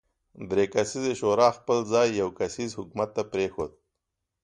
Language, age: Pashto, 40-49